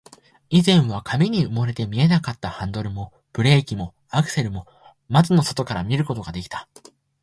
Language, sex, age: Japanese, male, 19-29